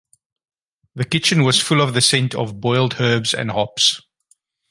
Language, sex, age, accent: English, male, 40-49, Southern African (South Africa, Zimbabwe, Namibia)